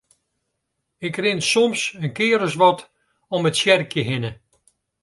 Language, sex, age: Western Frisian, male, 70-79